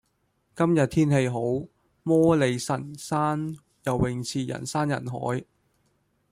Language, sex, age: Cantonese, male, 19-29